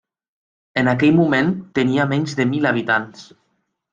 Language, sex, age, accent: Catalan, male, 19-29, valencià